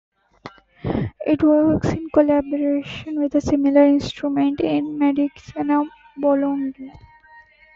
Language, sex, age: English, female, under 19